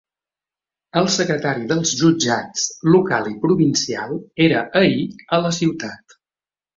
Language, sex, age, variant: Catalan, male, 30-39, Central